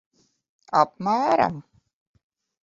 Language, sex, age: Latvian, female, 50-59